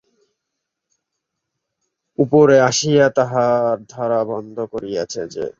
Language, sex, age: Bengali, male, 19-29